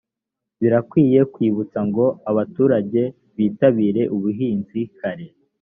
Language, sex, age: Kinyarwanda, male, under 19